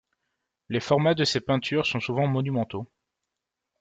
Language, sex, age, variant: French, male, 19-29, Français de métropole